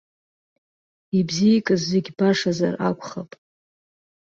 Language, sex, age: Abkhazian, female, 19-29